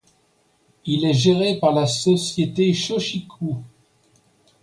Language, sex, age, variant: French, male, 60-69, Français de métropole